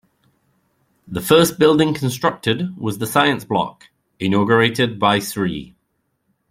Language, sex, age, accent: English, male, 30-39, England English